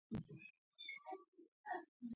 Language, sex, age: Georgian, male, under 19